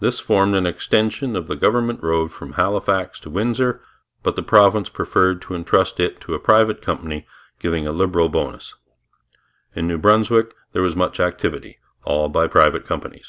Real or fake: real